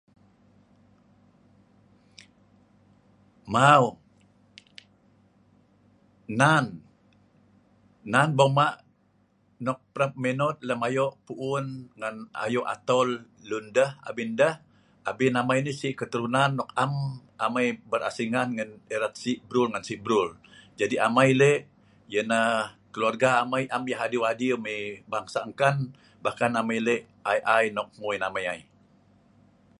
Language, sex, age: Sa'ban, male, 60-69